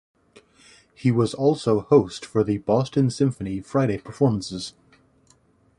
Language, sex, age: English, male, 19-29